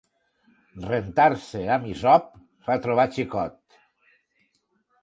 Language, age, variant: Catalan, 60-69, Tortosí